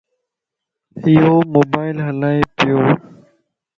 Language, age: Lasi, 19-29